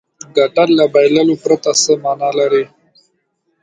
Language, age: Pashto, 19-29